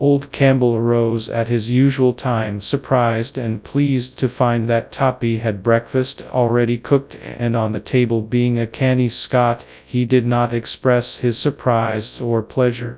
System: TTS, FastPitch